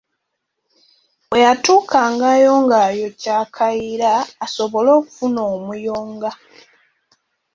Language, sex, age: Ganda, female, 19-29